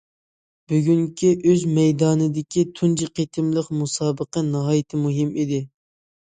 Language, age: Uyghur, 19-29